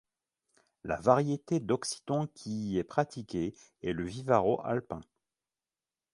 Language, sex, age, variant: French, male, 50-59, Français de métropole